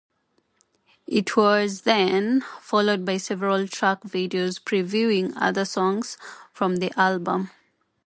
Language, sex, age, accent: English, female, 30-39, Kenyan